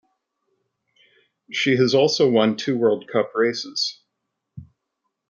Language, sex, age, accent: English, male, 40-49, Canadian English